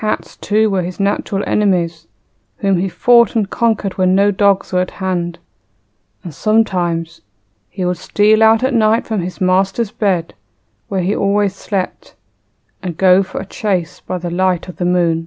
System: none